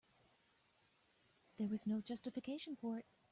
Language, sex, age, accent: English, female, 30-39, United States English